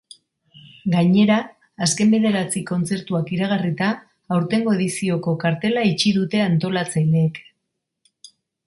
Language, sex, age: Basque, female, 40-49